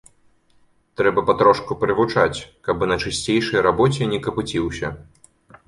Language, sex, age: Belarusian, male, 19-29